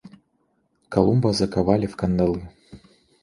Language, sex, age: Russian, male, 19-29